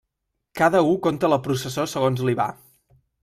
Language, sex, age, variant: Catalan, male, 19-29, Central